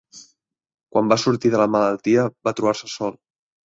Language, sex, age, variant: Catalan, male, 30-39, Central